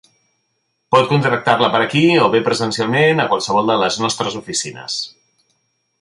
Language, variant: Catalan, Central